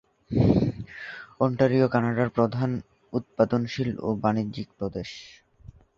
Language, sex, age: Bengali, male, 19-29